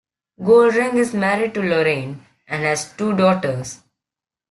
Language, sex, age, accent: English, male, under 19, England English